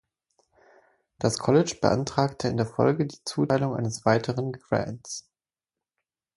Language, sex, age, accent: German, male, 19-29, Deutschland Deutsch